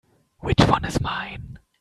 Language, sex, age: English, male, 19-29